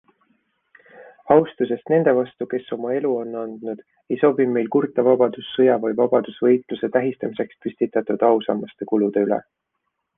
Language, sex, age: Estonian, male, 30-39